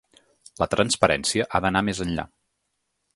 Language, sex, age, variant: Catalan, male, 30-39, Nord-Occidental